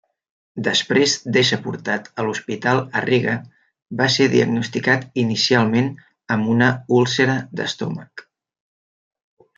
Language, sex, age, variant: Catalan, male, 30-39, Central